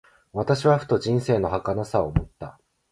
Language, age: Japanese, 19-29